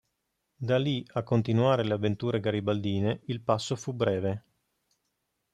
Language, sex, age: Italian, male, 50-59